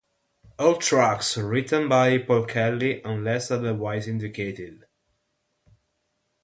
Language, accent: English, United States English; Italian